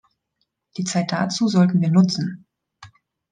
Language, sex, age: German, female, 30-39